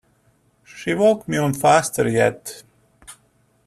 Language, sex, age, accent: English, male, 40-49, Australian English